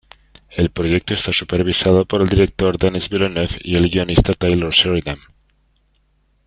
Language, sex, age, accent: Spanish, male, 40-49, España: Centro-Sur peninsular (Madrid, Toledo, Castilla-La Mancha)